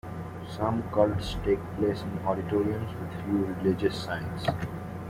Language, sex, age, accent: English, male, 19-29, England English